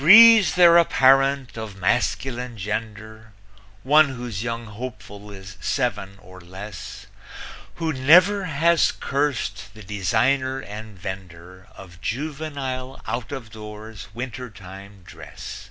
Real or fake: real